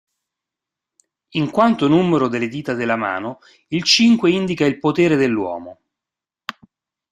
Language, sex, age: Italian, male, 50-59